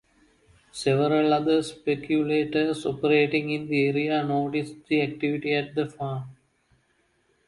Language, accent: English, United States English